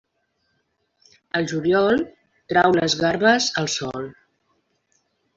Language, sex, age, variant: Catalan, female, 50-59, Central